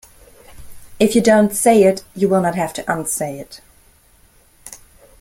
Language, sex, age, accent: English, female, 30-39, United States English